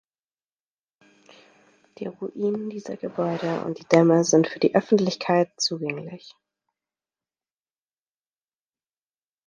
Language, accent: German, Deutschland Deutsch